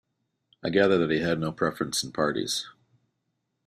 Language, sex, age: English, male, 50-59